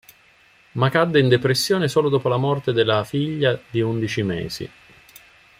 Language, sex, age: Italian, male, 50-59